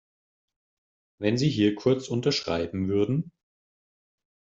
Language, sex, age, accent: German, male, 40-49, Deutschland Deutsch